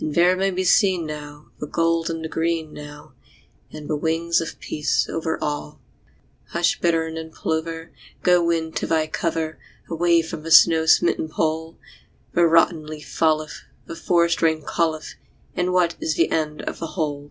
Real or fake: real